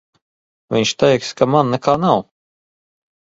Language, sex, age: Latvian, male, 40-49